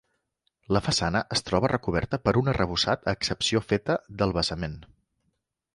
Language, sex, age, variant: Catalan, male, 40-49, Central